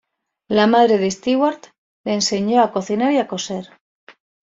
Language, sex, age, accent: Spanish, female, 40-49, España: Sur peninsular (Andalucia, Extremadura, Murcia)